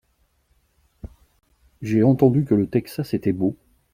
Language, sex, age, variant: French, male, 50-59, Français de métropole